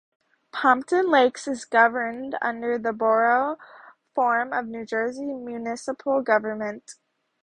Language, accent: English, United States English